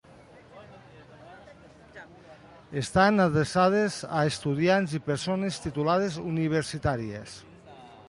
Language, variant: Catalan, Central